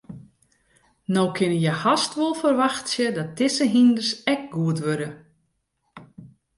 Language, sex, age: Western Frisian, female, 40-49